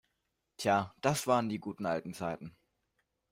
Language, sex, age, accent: German, male, under 19, Deutschland Deutsch